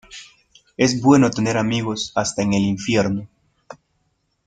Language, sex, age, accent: Spanish, male, 19-29, Andino-Pacífico: Colombia, Perú, Ecuador, oeste de Bolivia y Venezuela andina